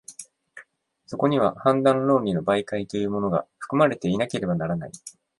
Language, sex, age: Japanese, male, 19-29